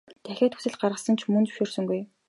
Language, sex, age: Mongolian, female, 19-29